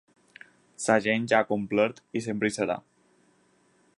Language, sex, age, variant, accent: Catalan, male, 19-29, Balear, mallorquí